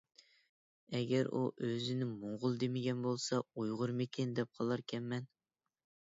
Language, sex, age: Uyghur, male, 19-29